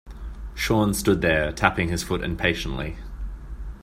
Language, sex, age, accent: English, male, 30-39, Australian English